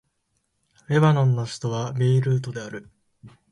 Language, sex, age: Japanese, male, 19-29